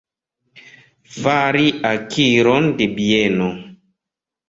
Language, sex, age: Esperanto, male, 30-39